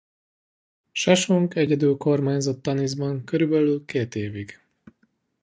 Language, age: Hungarian, 40-49